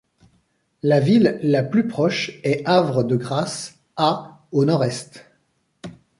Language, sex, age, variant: French, male, 40-49, Français de métropole